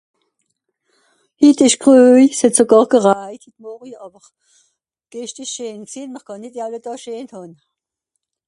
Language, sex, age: Swiss German, female, 60-69